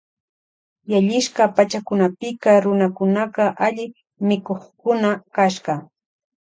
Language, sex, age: Loja Highland Quichua, female, 40-49